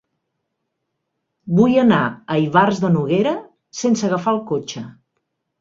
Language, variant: Catalan, Central